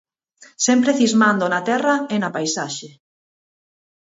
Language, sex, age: Galician, female, 40-49